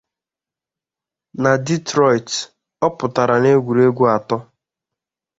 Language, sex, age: Igbo, male, 19-29